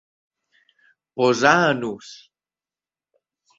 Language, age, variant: Catalan, 19-29, Balear